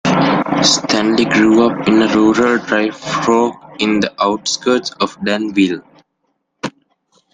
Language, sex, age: English, male, 19-29